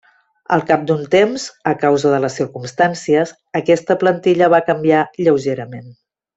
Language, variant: Catalan, Central